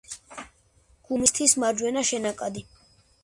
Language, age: Georgian, under 19